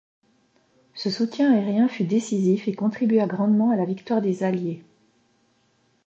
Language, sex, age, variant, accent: French, female, 40-49, Français d'Europe, Français de Suisse